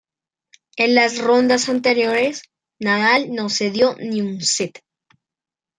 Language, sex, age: Spanish, male, under 19